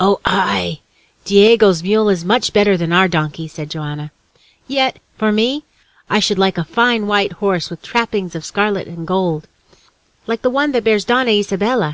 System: none